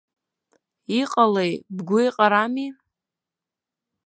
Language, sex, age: Abkhazian, female, under 19